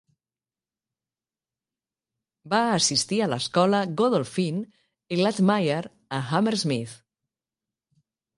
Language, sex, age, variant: Catalan, female, 50-59, Central